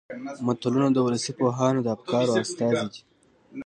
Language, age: Pashto, 19-29